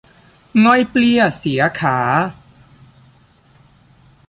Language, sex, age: Thai, male, under 19